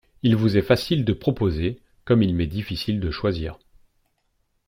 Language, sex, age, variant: French, male, 40-49, Français de métropole